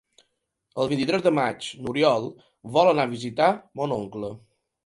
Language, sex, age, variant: Catalan, male, 19-29, Balear